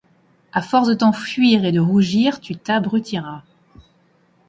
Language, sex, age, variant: French, female, 40-49, Français de métropole